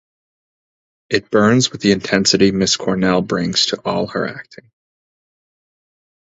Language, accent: English, Canadian English